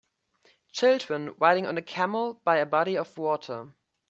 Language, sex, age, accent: English, male, 19-29, United States English